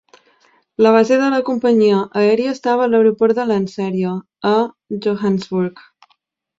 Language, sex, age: Catalan, female, 19-29